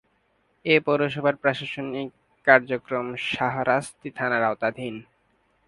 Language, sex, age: Bengali, male, 19-29